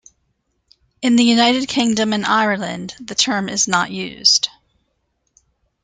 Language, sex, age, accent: English, female, 50-59, United States English